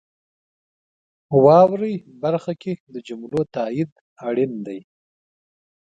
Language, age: Pashto, 19-29